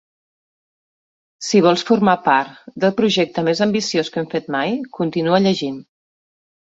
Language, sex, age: Catalan, female, 40-49